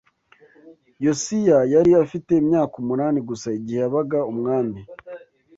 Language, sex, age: Kinyarwanda, male, 19-29